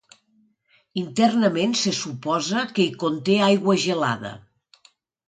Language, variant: Catalan, Nord-Occidental